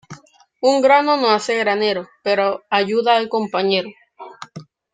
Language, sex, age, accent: Spanish, male, under 19, Caribe: Cuba, Venezuela, Puerto Rico, República Dominicana, Panamá, Colombia caribeña, México caribeño, Costa del golfo de México